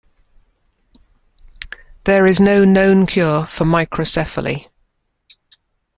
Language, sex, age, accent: English, female, 50-59, England English